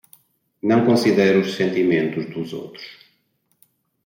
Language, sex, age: Portuguese, male, 40-49